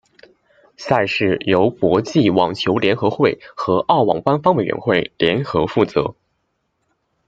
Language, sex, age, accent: Chinese, male, 19-29, 出生地：山东省